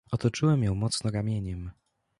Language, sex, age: Polish, male, 19-29